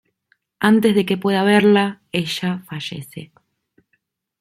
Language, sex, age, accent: Spanish, female, 19-29, Rioplatense: Argentina, Uruguay, este de Bolivia, Paraguay